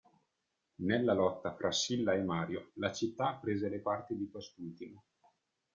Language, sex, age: Italian, male, 19-29